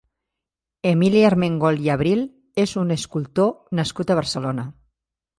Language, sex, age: Catalan, female, 50-59